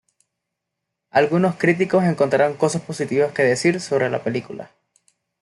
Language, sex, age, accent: Spanish, male, 19-29, Caribe: Cuba, Venezuela, Puerto Rico, República Dominicana, Panamá, Colombia caribeña, México caribeño, Costa del golfo de México